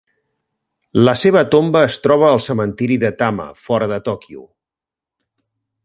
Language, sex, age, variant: Catalan, male, 50-59, Central